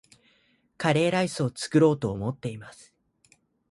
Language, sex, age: Japanese, male, 19-29